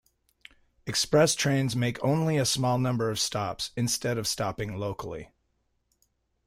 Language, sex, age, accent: English, male, 50-59, United States English